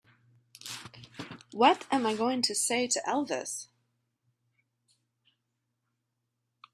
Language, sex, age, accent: English, female, 30-39, United States English